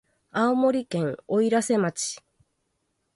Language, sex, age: Japanese, female, 30-39